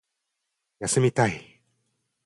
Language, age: Japanese, 60-69